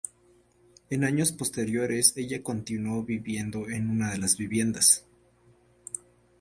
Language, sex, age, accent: Spanish, male, 19-29, México